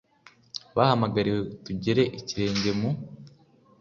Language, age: Kinyarwanda, under 19